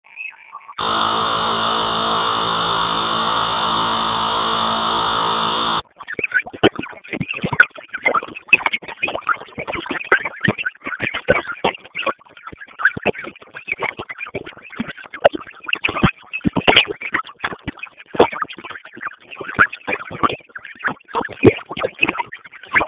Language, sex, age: Swahili, female, 19-29